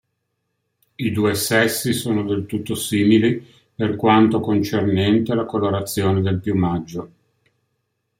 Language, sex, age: Italian, male, 60-69